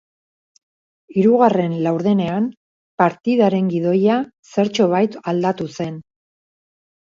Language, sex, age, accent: Basque, female, 40-49, Erdialdekoa edo Nafarra (Gipuzkoa, Nafarroa)